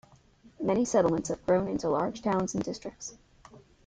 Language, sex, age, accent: English, female, under 19, United States English